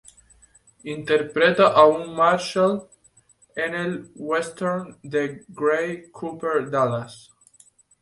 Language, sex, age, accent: Spanish, male, 19-29, España: Islas Canarias